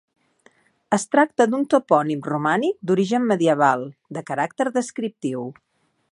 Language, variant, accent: Catalan, Central, central